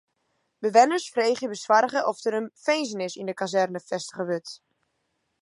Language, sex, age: Western Frisian, female, under 19